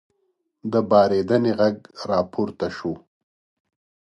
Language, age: Pashto, 40-49